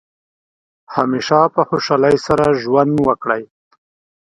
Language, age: Pashto, 40-49